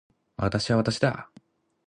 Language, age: Japanese, 30-39